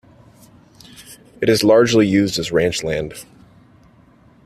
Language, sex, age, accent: English, male, 19-29, United States English